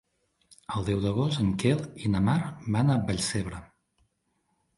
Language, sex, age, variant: Catalan, male, 40-49, Central